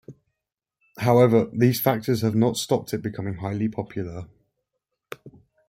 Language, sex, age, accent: English, male, 19-29, England English